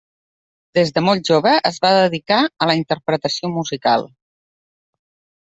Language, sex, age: Catalan, female, 40-49